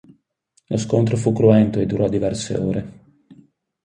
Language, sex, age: Italian, male, 40-49